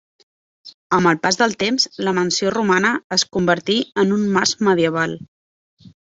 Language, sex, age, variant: Catalan, female, 30-39, Central